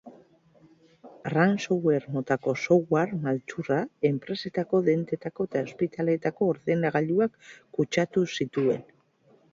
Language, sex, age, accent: Basque, female, 40-49, Mendebalekoa (Araba, Bizkaia, Gipuzkoako mendebaleko herri batzuk)